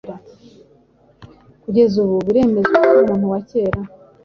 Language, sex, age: Kinyarwanda, female, 40-49